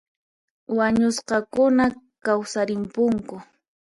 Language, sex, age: Puno Quechua, female, 19-29